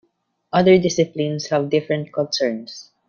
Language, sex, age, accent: English, male, under 19, Filipino